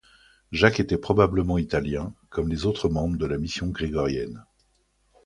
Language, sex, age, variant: French, male, 50-59, Français de métropole